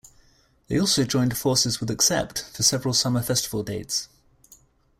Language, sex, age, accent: English, male, 30-39, England English